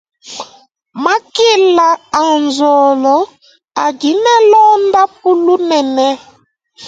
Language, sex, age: Luba-Lulua, female, 19-29